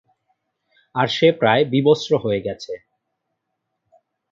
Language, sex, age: Bengali, male, 19-29